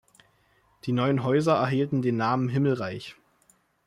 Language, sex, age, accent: German, male, 19-29, Deutschland Deutsch